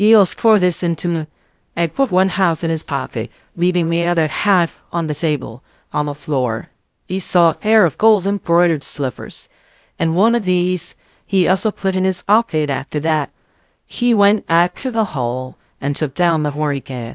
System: TTS, VITS